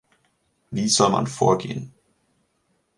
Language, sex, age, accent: German, male, 19-29, Deutschland Deutsch